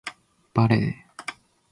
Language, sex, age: Japanese, male, 19-29